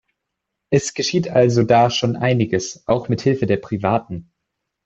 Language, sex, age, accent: German, male, 19-29, Deutschland Deutsch